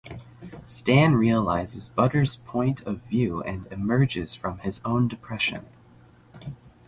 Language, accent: English, United States English